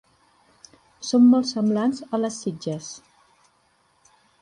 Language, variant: Catalan, Central